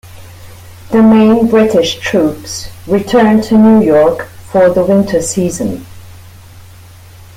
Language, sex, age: English, female, 30-39